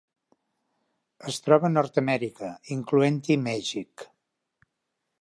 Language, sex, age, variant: Catalan, male, 60-69, Central